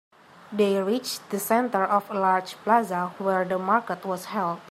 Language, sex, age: English, female, 19-29